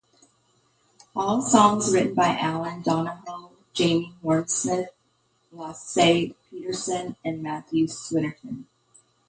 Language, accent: English, United States English